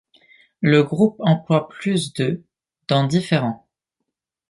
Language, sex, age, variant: French, male, under 19, Français de métropole